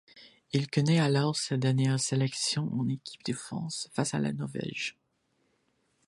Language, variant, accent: French, Français d'Amérique du Nord, Français du Canada